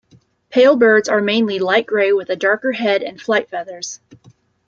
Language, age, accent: English, 30-39, United States English